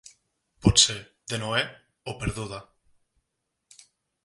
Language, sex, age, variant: Catalan, male, 19-29, Nord-Occidental